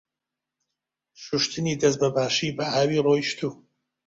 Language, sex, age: Central Kurdish, male, 30-39